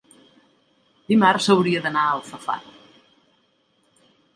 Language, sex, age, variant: Catalan, female, 60-69, Central